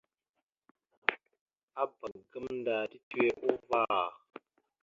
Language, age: Mada (Cameroon), 19-29